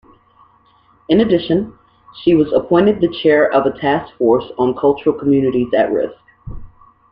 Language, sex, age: English, female, 19-29